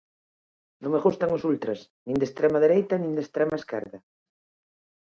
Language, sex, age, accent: Galician, female, 50-59, Atlántico (seseo e gheada)